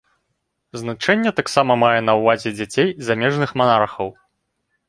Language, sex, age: Belarusian, male, 19-29